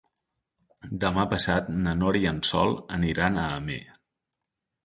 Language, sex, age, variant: Catalan, male, 19-29, Central